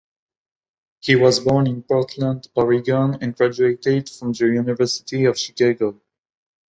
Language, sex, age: English, male, under 19